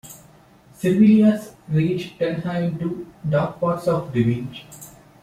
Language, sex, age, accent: English, male, 19-29, India and South Asia (India, Pakistan, Sri Lanka)